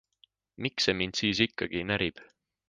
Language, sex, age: Estonian, male, 19-29